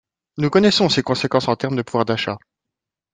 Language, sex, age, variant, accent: French, male, 19-29, Français d'Europe, Français de Suisse